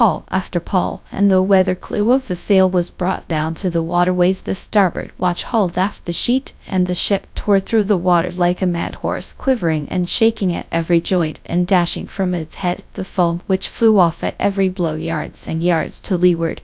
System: TTS, GradTTS